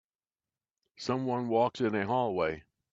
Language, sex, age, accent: English, male, 70-79, United States English